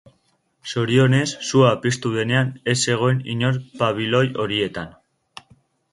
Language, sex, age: Basque, male, under 19